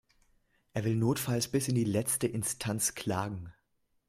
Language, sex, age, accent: German, male, 19-29, Deutschland Deutsch